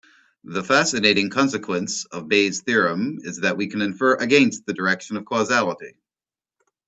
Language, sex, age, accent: English, male, 40-49, United States English